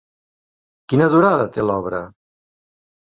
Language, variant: Catalan, Central